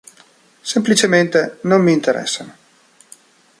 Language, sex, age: Italian, male, 40-49